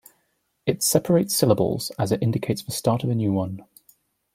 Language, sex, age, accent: English, male, 19-29, England English